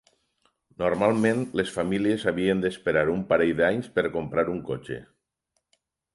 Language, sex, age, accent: Catalan, male, 60-69, valencià